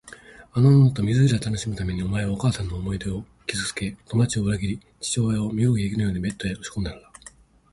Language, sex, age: Japanese, male, 50-59